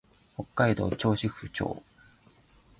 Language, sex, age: Japanese, male, 19-29